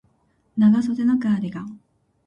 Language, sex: Japanese, female